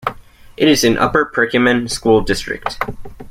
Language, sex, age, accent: English, male, under 19, United States English